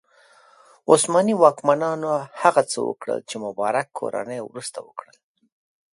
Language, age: Pashto, 40-49